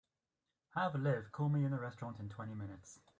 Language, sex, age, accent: English, male, 19-29, England English